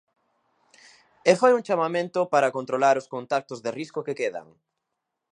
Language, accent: Galician, Atlántico (seseo e gheada)